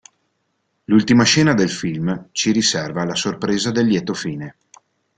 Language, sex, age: Italian, male, 40-49